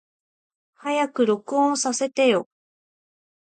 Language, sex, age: Japanese, female, 40-49